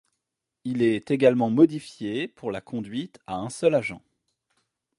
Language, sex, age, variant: French, male, 30-39, Français de métropole